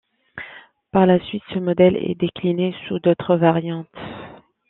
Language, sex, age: French, female, 19-29